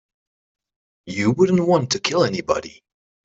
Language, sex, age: English, male, 30-39